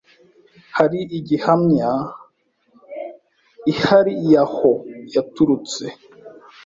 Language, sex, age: Kinyarwanda, male, 19-29